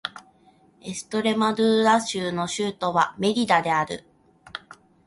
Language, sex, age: Japanese, female, 19-29